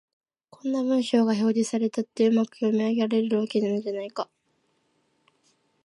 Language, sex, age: Japanese, female, 19-29